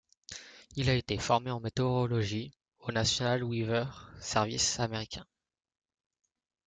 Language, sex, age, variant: French, male, 19-29, Français de métropole